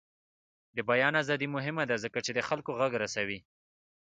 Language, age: Pashto, 19-29